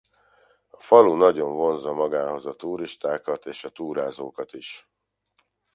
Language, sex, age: Hungarian, male, 50-59